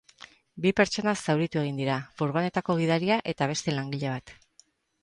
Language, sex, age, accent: Basque, female, 50-59, Erdialdekoa edo Nafarra (Gipuzkoa, Nafarroa)